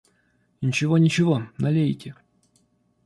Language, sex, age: Russian, male, 30-39